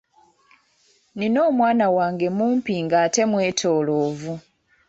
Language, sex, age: Ganda, female, 30-39